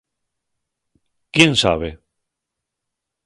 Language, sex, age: Asturian, male, 40-49